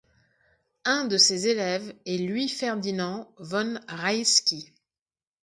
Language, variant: French, Français de métropole